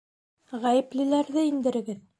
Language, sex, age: Bashkir, female, 19-29